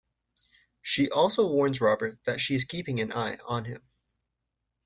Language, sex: English, male